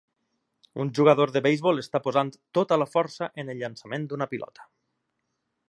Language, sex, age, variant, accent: Catalan, male, 30-39, Valencià meridional, valencià